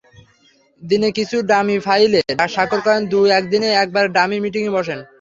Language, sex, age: Bengali, male, under 19